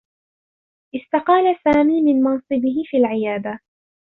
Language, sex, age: Arabic, female, 19-29